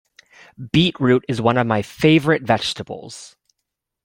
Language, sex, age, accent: English, male, 19-29, United States English